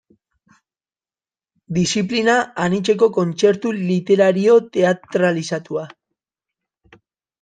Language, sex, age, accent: Basque, male, 19-29, Mendebalekoa (Araba, Bizkaia, Gipuzkoako mendebaleko herri batzuk)